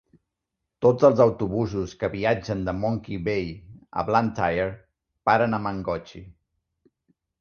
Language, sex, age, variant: Catalan, male, 40-49, Central